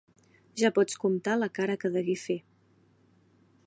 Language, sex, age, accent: Catalan, female, 19-29, central; nord-occidental